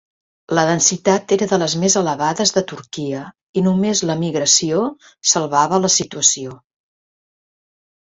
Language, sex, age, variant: Catalan, female, 60-69, Central